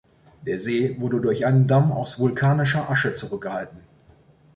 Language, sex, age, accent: German, male, 40-49, Deutschland Deutsch